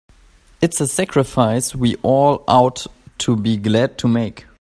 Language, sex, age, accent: English, male, 19-29, United States English